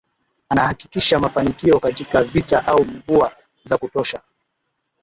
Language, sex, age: Swahili, male, 19-29